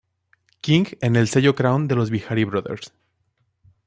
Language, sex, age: Spanish, male, 19-29